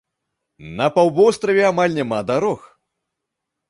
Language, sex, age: Belarusian, male, 19-29